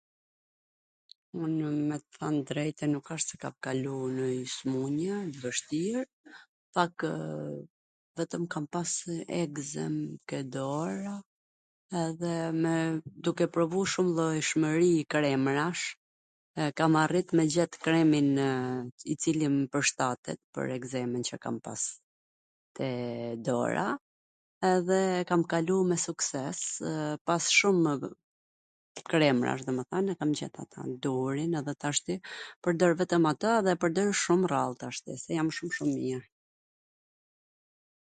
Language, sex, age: Gheg Albanian, female, 40-49